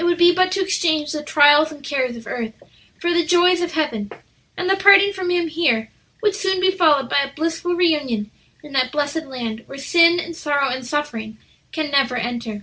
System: none